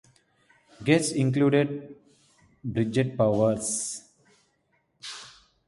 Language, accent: English, India and South Asia (India, Pakistan, Sri Lanka)